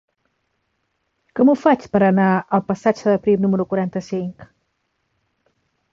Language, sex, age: Catalan, female, 50-59